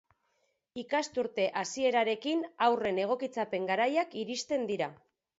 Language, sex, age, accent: Basque, female, 40-49, Mendebalekoa (Araba, Bizkaia, Gipuzkoako mendebaleko herri batzuk)